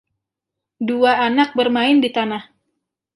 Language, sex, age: Indonesian, female, 19-29